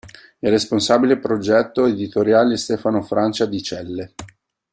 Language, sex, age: Italian, male, 30-39